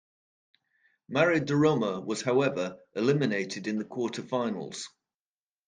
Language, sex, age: English, male, 50-59